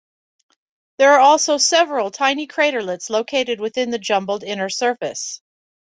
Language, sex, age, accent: English, female, 50-59, United States English